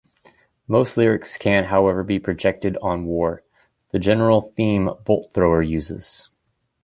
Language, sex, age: English, male, 30-39